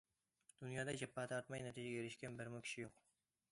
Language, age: Uyghur, 19-29